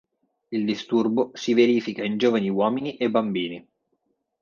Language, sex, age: Italian, male, 30-39